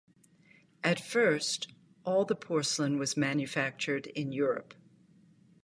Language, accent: English, United States English